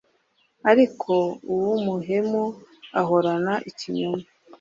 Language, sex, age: Kinyarwanda, female, 19-29